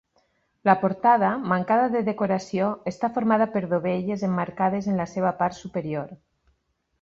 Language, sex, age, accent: Catalan, female, 50-59, valencià